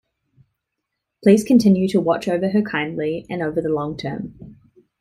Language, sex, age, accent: English, female, 19-29, New Zealand English